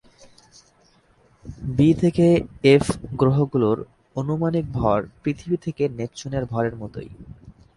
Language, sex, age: Bengali, male, 19-29